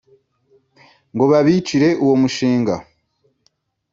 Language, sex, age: Kinyarwanda, female, 19-29